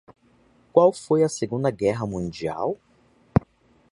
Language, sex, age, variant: Portuguese, male, 19-29, Portuguese (Brasil)